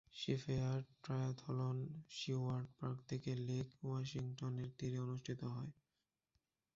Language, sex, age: Bengali, male, 19-29